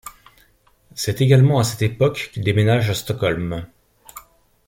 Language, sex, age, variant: French, male, 40-49, Français de métropole